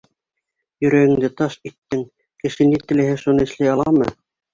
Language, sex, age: Bashkir, female, 60-69